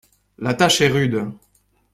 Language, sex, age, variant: French, male, 19-29, Français de métropole